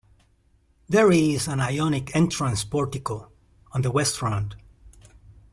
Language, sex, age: English, male, 60-69